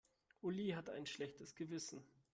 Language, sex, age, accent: German, male, 19-29, Deutschland Deutsch